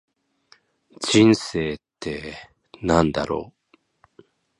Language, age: Japanese, 50-59